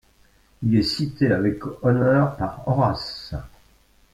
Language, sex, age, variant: French, male, 60-69, Français de métropole